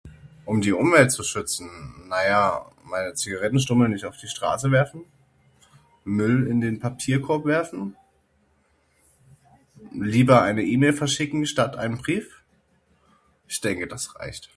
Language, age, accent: German, 30-39, Deutschland Deutsch